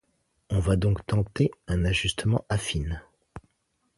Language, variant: French, Français de métropole